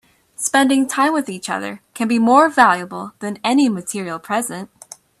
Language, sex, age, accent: English, female, 19-29, United States English